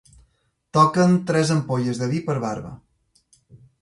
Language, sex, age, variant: Catalan, female, 40-49, Balear